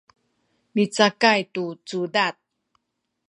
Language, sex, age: Sakizaya, female, 50-59